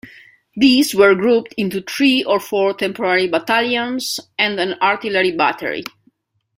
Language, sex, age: English, female, 30-39